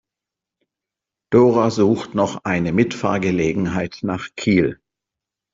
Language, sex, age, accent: German, male, 50-59, Deutschland Deutsch